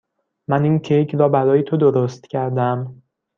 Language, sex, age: Persian, male, 19-29